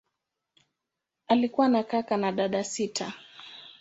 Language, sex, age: Swahili, female, 19-29